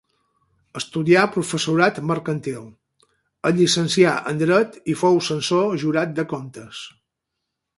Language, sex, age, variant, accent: Catalan, male, 50-59, Balear, menorquí